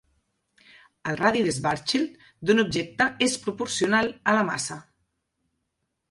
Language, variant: Catalan, Central